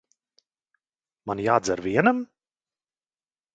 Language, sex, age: Latvian, male, 30-39